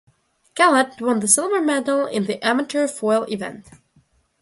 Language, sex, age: English, female, under 19